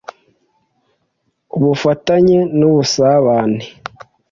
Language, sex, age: Kinyarwanda, male, 19-29